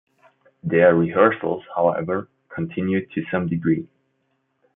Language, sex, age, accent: English, male, 19-29, England English